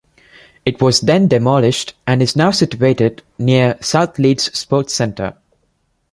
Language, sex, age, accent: English, male, 19-29, India and South Asia (India, Pakistan, Sri Lanka)